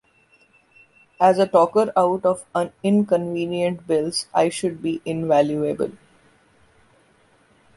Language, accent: English, India and South Asia (India, Pakistan, Sri Lanka)